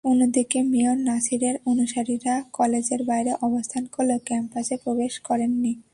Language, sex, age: Bengali, female, 19-29